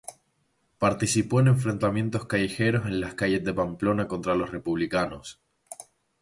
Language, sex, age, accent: Spanish, male, 19-29, España: Islas Canarias